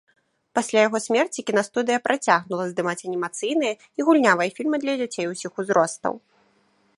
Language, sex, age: Belarusian, female, 19-29